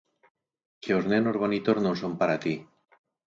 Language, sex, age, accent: Galician, male, 40-49, Central (gheada); Normativo (estándar)